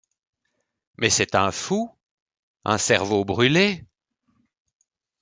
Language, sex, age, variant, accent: French, male, 40-49, Français d'Europe, Français de Belgique